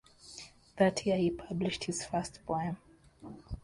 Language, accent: English, Canadian English